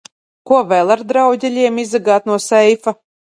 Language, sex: Latvian, female